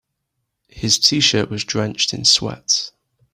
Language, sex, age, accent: English, male, 19-29, England English